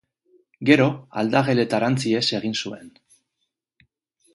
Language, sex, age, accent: Basque, male, 30-39, Mendebalekoa (Araba, Bizkaia, Gipuzkoako mendebaleko herri batzuk)